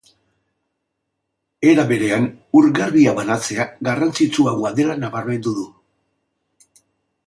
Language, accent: Basque, Mendebalekoa (Araba, Bizkaia, Gipuzkoako mendebaleko herri batzuk)